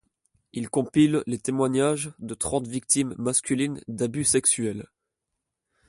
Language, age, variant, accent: French, under 19, Français d'Europe, Français de Belgique